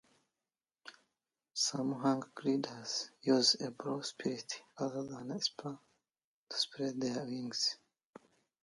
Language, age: English, 19-29